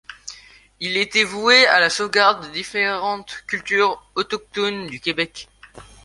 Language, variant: French, Français de métropole